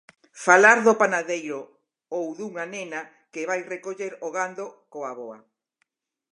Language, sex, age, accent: Galician, female, 60-69, Normativo (estándar)